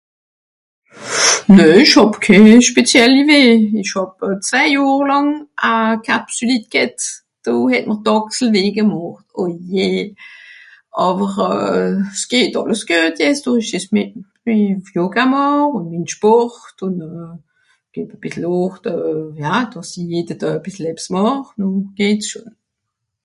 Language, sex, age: Swiss German, female, 60-69